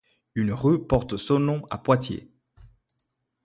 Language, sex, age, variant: French, male, 19-29, Français de métropole